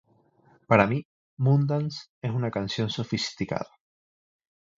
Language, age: Spanish, 19-29